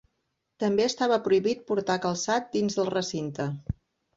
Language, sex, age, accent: Catalan, female, 50-59, Empordanès